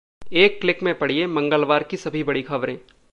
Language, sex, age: Hindi, male, 19-29